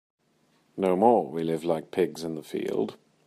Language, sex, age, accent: English, male, 40-49, England English